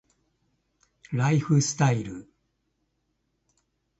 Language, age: Japanese, 70-79